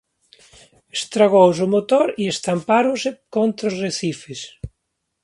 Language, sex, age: Galician, male, 40-49